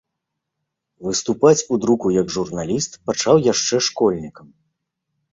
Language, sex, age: Belarusian, male, 30-39